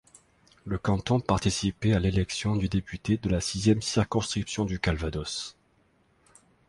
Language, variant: French, Français de métropole